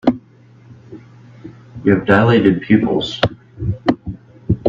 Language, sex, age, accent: English, male, 19-29, United States English